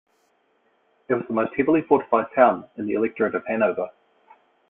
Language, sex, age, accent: English, male, 40-49, New Zealand English